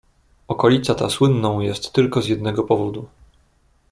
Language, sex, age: Polish, male, 19-29